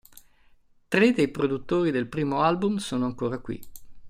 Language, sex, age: Italian, male, 50-59